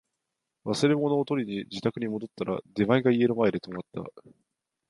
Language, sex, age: Japanese, male, 19-29